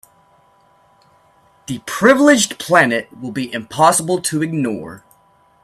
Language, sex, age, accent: English, male, 19-29, Irish English